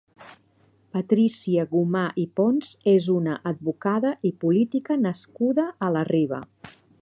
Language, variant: Catalan, Nord-Occidental